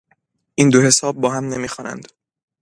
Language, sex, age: Persian, male, 19-29